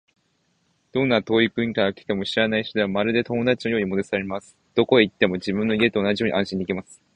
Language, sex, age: Japanese, male, 19-29